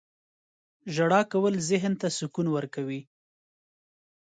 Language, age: Pashto, 30-39